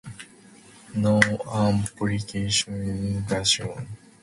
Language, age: English, 19-29